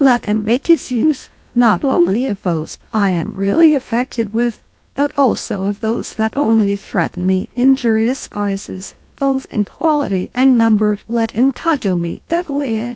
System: TTS, GlowTTS